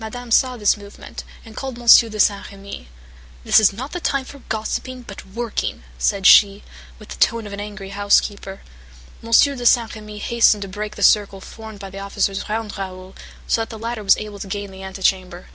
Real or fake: real